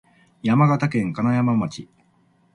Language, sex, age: Japanese, male, 50-59